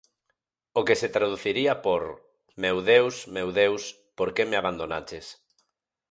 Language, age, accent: Galician, 40-49, Normativo (estándar)